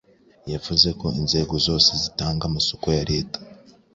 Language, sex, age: Kinyarwanda, male, 19-29